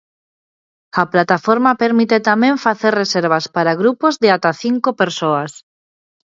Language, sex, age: Galician, female, 30-39